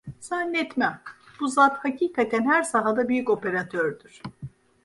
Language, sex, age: Turkish, female, 50-59